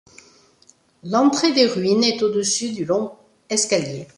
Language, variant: French, Français de métropole